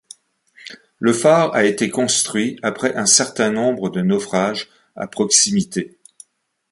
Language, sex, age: French, male, 60-69